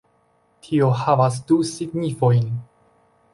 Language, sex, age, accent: Esperanto, male, 30-39, Internacia